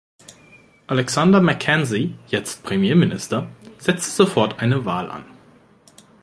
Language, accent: German, Deutschland Deutsch